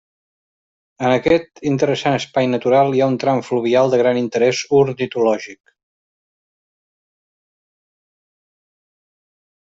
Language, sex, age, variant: Catalan, male, 50-59, Central